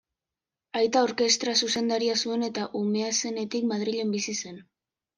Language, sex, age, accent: Basque, female, under 19, Mendebalekoa (Araba, Bizkaia, Gipuzkoako mendebaleko herri batzuk)